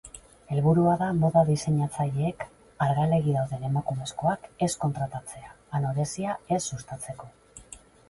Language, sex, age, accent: Basque, female, 50-59, Mendebalekoa (Araba, Bizkaia, Gipuzkoako mendebaleko herri batzuk)